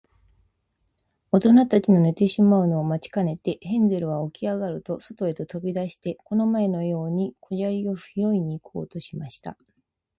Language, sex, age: Japanese, female, 30-39